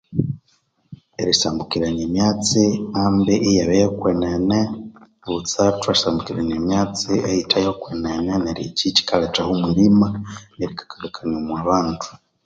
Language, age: Konzo, 19-29